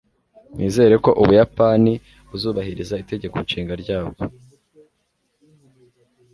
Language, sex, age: Kinyarwanda, male, 19-29